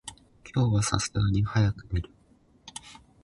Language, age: Japanese, 19-29